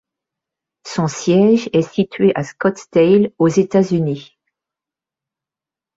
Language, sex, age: French, female, 50-59